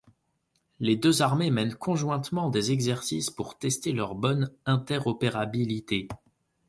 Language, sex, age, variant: French, male, 30-39, Français de métropole